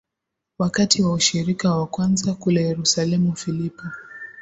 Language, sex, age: Swahili, female, 19-29